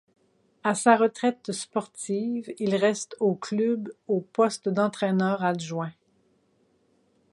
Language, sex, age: French, female, 50-59